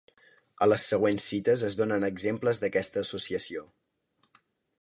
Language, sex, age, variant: Catalan, male, 19-29, Central